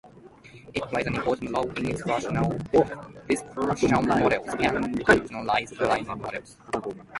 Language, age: English, 19-29